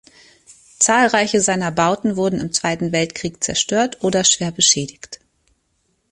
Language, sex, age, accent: German, female, 30-39, Deutschland Deutsch